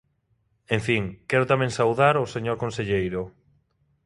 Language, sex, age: Galician, male, 19-29